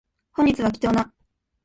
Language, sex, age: Japanese, female, 19-29